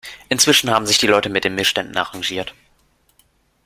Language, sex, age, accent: German, male, under 19, Deutschland Deutsch